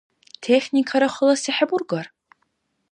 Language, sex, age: Dargwa, female, 19-29